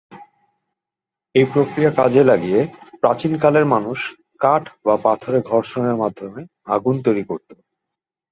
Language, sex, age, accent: Bengali, male, 40-49, Bangladeshi